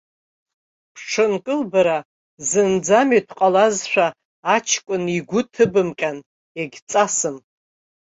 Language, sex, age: Abkhazian, female, 60-69